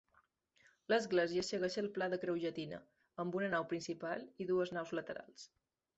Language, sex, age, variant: Catalan, female, 30-39, Balear